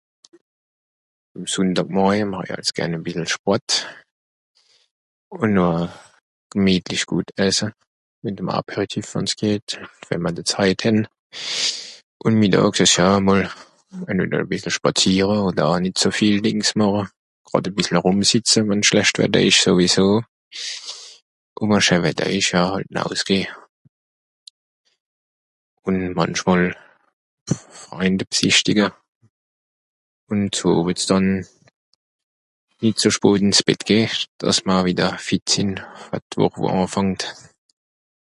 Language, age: Swiss German, 40-49